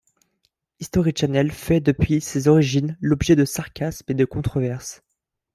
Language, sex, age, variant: French, male, 19-29, Français de métropole